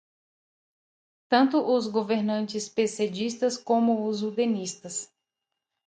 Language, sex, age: Portuguese, female, 30-39